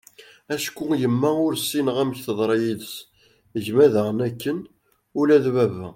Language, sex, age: Kabyle, male, 19-29